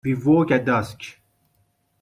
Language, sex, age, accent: English, male, 19-29, United States English